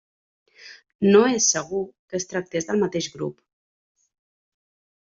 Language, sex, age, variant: Catalan, female, 30-39, Central